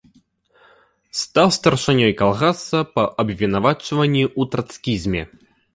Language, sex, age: Belarusian, male, 19-29